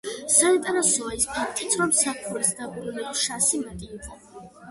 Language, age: Georgian, under 19